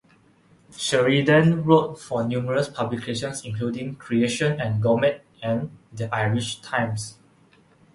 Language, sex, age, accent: English, male, 19-29, Malaysian English